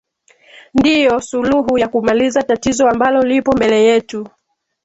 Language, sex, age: Swahili, female, 19-29